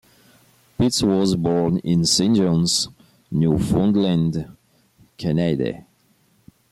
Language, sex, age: English, male, 40-49